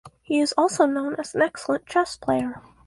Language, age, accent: English, under 19, Canadian English